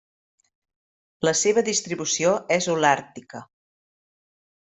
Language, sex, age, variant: Catalan, female, 40-49, Central